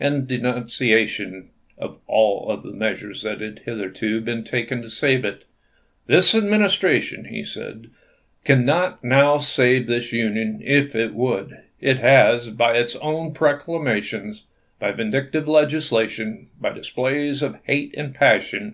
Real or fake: real